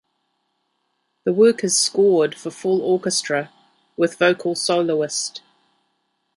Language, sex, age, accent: English, female, 40-49, New Zealand English